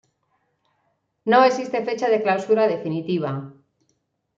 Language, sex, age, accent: Spanish, female, 40-49, España: Norte peninsular (Asturias, Castilla y León, Cantabria, País Vasco, Navarra, Aragón, La Rioja, Guadalajara, Cuenca)